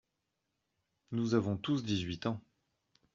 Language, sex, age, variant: French, male, 40-49, Français de métropole